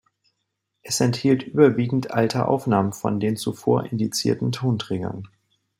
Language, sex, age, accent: German, male, 30-39, Deutschland Deutsch